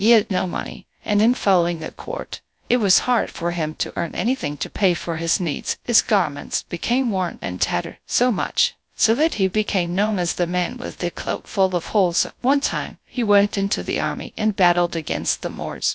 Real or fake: fake